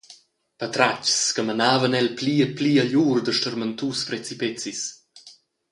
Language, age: Romansh, 19-29